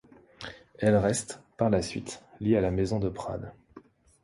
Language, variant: French, Français de métropole